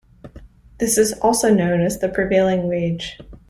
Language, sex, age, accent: English, female, 19-29, United States English